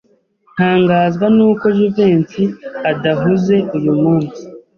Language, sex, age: Kinyarwanda, male, 30-39